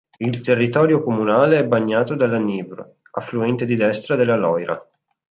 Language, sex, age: Italian, male, 19-29